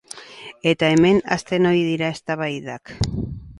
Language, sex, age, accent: Basque, female, 60-69, Erdialdekoa edo Nafarra (Gipuzkoa, Nafarroa)